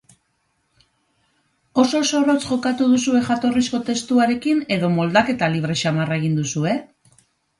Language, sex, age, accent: Basque, female, 40-49, Mendebalekoa (Araba, Bizkaia, Gipuzkoako mendebaleko herri batzuk)